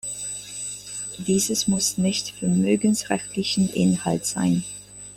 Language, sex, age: German, female, 30-39